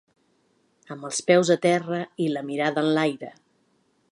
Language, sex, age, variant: Catalan, female, 50-59, Central